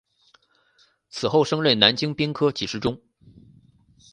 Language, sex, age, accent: Chinese, male, 19-29, 出生地：山东省